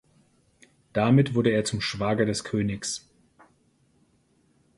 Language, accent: German, Deutschland Deutsch